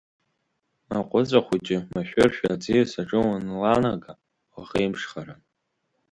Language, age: Abkhazian, under 19